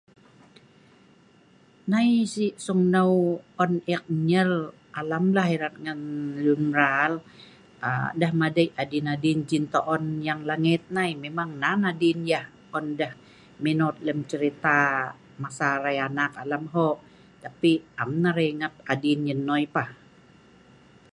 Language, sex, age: Sa'ban, female, 50-59